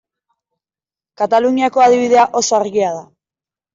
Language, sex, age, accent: Basque, female, 19-29, Mendebalekoa (Araba, Bizkaia, Gipuzkoako mendebaleko herri batzuk)